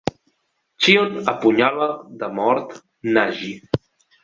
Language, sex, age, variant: Catalan, male, 19-29, Nord-Occidental